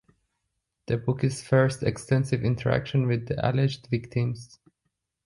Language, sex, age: English, male, 30-39